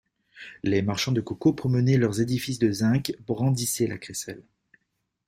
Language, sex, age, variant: French, male, 30-39, Français de métropole